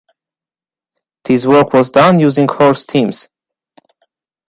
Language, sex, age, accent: English, male, 19-29, United States English